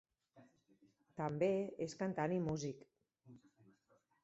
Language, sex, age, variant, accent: Catalan, female, 40-49, Central, Barcelonès